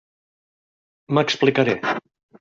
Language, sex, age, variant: Catalan, male, 50-59, Central